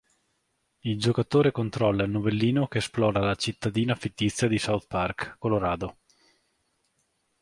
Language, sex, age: Italian, male, 19-29